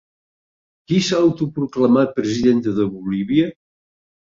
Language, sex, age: Catalan, male, 60-69